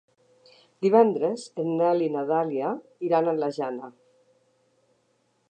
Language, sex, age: Catalan, female, 60-69